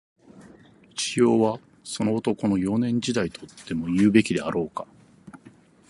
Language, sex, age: Japanese, male, 40-49